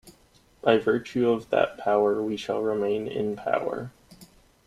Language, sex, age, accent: English, male, 19-29, United States English